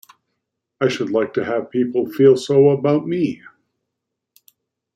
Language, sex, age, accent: English, male, 60-69, Canadian English